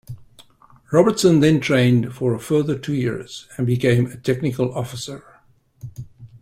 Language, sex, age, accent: English, male, 60-69, Southern African (South Africa, Zimbabwe, Namibia)